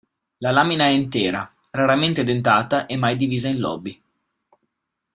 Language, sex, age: Italian, male, 19-29